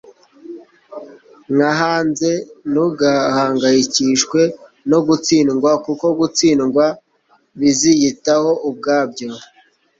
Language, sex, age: Kinyarwanda, male, 40-49